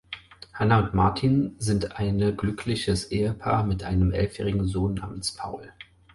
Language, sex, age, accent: German, male, 30-39, Deutschland Deutsch